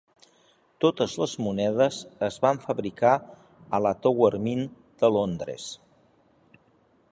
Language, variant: Catalan, Central